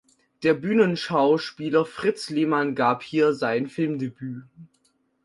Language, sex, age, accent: German, male, under 19, Deutschland Deutsch